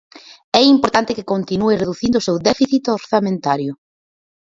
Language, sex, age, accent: Galician, female, 30-39, Atlántico (seseo e gheada)